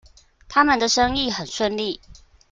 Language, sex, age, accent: Chinese, female, 19-29, 出生地：新北市